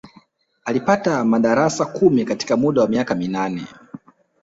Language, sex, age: Swahili, male, 19-29